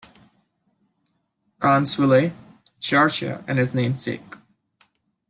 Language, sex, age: English, male, under 19